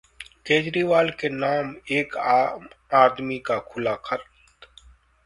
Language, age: Hindi, 40-49